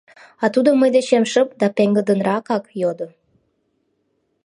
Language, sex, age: Mari, female, 19-29